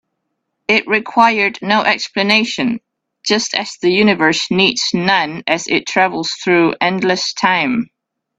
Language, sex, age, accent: English, female, 30-39, United States English